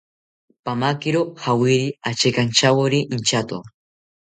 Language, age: South Ucayali Ashéninka, under 19